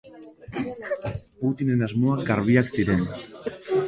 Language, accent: Basque, Mendebalekoa (Araba, Bizkaia, Gipuzkoako mendebaleko herri batzuk)